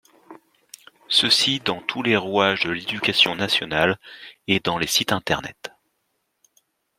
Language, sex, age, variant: French, male, 40-49, Français de métropole